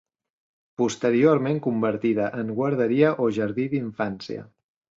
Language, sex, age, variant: Catalan, male, 50-59, Central